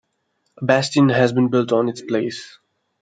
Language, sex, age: English, male, 19-29